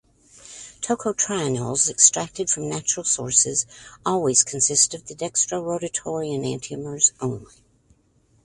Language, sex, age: English, female, 70-79